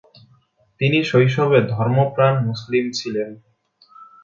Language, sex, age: Bengali, male, 19-29